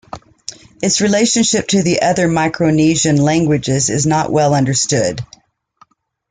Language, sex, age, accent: English, female, 50-59, United States English